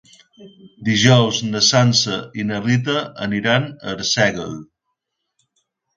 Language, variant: Catalan, Balear